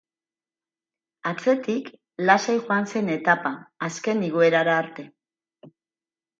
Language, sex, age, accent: Basque, female, 40-49, Mendebalekoa (Araba, Bizkaia, Gipuzkoako mendebaleko herri batzuk)